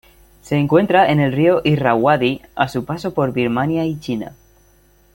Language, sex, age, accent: Spanish, male, 19-29, España: Centro-Sur peninsular (Madrid, Toledo, Castilla-La Mancha)